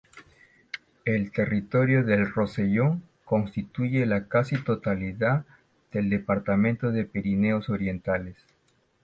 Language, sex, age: Spanish, male, 50-59